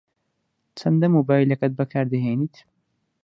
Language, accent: Central Kurdish, سۆرانی